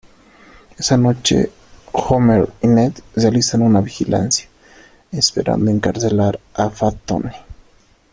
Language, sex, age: Spanish, male, 19-29